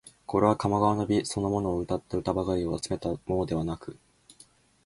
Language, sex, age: Japanese, male, 19-29